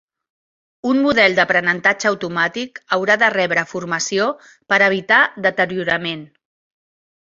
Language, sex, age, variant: Catalan, female, 50-59, Central